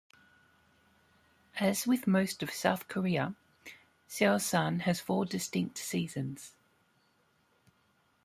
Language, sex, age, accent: English, female, 30-39, Australian English